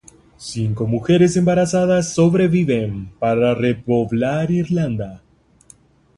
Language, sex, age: Spanish, male, 19-29